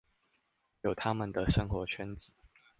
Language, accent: Chinese, 出生地：桃園市